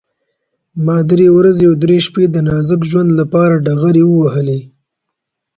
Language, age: Pashto, 19-29